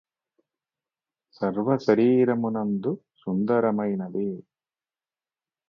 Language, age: Telugu, 50-59